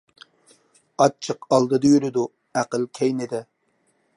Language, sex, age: Uyghur, male, 30-39